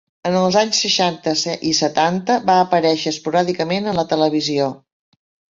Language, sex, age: Catalan, female, 60-69